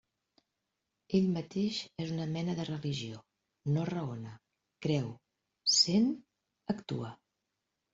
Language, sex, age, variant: Catalan, female, 50-59, Central